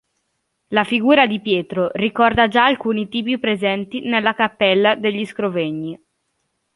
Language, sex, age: Italian, female, under 19